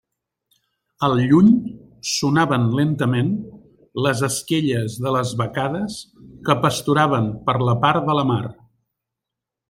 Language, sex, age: Catalan, male, 50-59